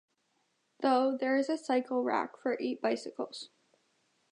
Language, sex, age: English, female, 19-29